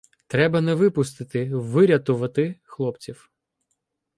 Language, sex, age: Ukrainian, male, 19-29